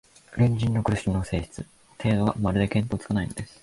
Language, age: Japanese, 19-29